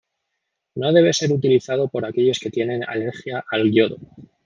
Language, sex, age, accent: Spanish, male, 19-29, España: Centro-Sur peninsular (Madrid, Toledo, Castilla-La Mancha)